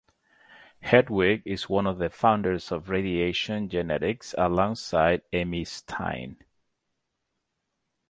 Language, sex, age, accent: English, male, 40-49, United States English